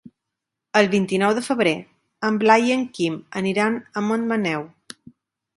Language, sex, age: Catalan, female, 40-49